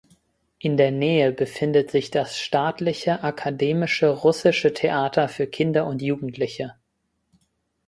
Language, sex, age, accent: German, male, 19-29, Deutschland Deutsch